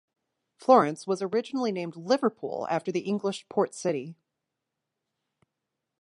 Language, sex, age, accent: English, female, 30-39, United States English